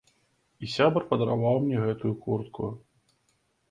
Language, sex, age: Belarusian, male, 30-39